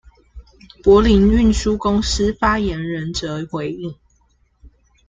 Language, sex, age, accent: Chinese, female, 19-29, 出生地：高雄市